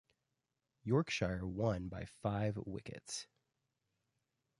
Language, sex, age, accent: English, male, 30-39, United States English